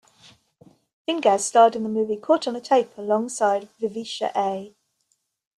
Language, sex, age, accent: English, female, 50-59, England English